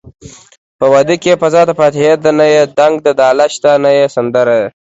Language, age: Pashto, 19-29